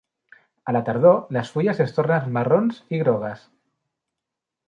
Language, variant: Catalan, Central